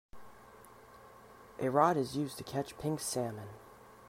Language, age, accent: English, 19-29, United States English